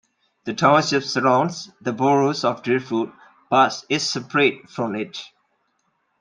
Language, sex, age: English, male, 40-49